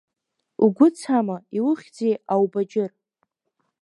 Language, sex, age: Abkhazian, female, under 19